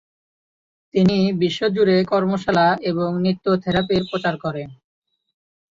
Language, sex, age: Bengali, male, 19-29